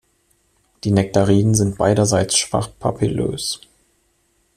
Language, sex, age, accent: German, male, 19-29, Deutschland Deutsch